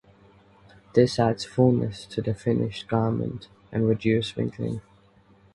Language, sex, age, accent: English, male, 19-29, England English